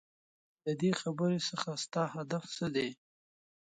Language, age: Pashto, 19-29